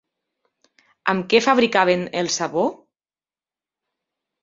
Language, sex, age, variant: Catalan, female, 30-39, Nord-Occidental